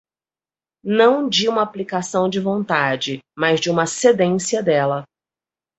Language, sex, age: Portuguese, female, 40-49